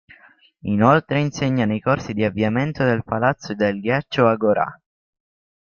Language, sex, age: Italian, male, under 19